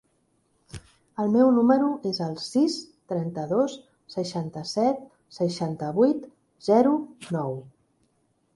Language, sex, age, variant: Catalan, female, 40-49, Central